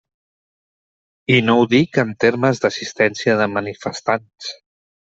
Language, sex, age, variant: Catalan, male, 50-59, Central